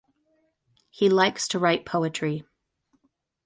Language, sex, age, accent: English, female, 30-39, United States English